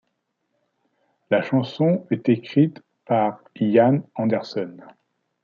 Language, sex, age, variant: French, male, 40-49, Français de métropole